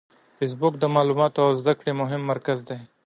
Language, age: Pashto, 19-29